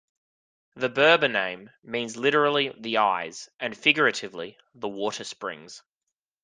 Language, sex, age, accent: English, male, 19-29, Australian English